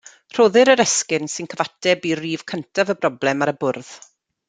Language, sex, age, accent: Welsh, female, 40-49, Y Deyrnas Unedig Cymraeg